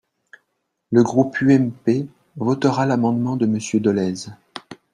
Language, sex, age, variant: French, male, 40-49, Français de métropole